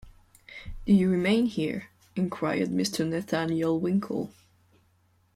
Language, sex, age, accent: English, female, 19-29, United States English